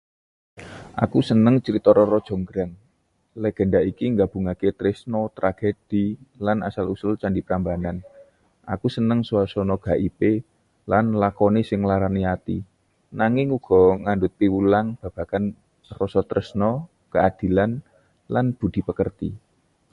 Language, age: Javanese, 30-39